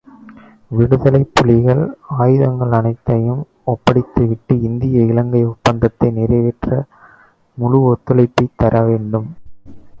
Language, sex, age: Tamil, male, 19-29